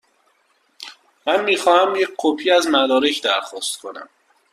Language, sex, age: Persian, male, 19-29